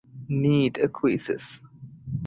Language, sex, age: English, male, 19-29